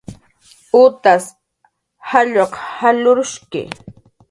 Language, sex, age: Jaqaru, female, 40-49